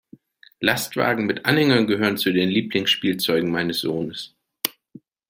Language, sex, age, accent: German, male, 40-49, Deutschland Deutsch